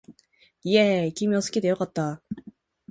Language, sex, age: Japanese, female, 19-29